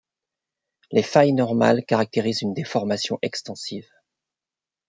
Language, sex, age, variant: French, male, 50-59, Français de métropole